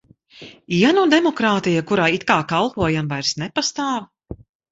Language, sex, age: Latvian, female, 40-49